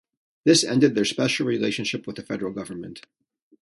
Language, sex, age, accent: English, male, 40-49, United States English